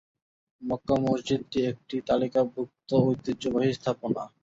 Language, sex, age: Bengali, male, 19-29